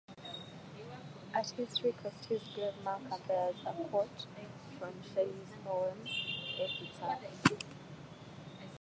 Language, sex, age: English, female, 19-29